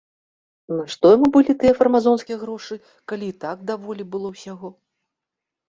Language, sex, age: Belarusian, female, 40-49